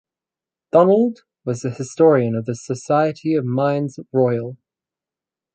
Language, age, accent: English, under 19, Australian English